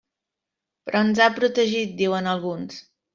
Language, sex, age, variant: Catalan, female, 19-29, Central